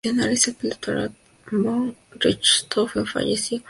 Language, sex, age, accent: Spanish, female, under 19, México